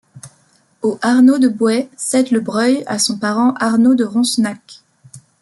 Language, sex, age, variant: French, female, 19-29, Français de métropole